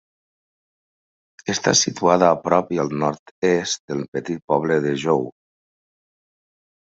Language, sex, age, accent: Catalan, male, 50-59, valencià